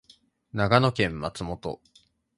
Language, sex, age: Japanese, male, 19-29